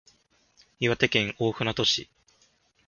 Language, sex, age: Japanese, male, 19-29